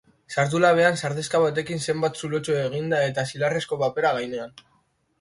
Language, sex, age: Basque, male, under 19